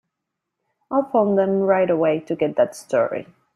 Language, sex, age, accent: English, female, 30-39, Canadian English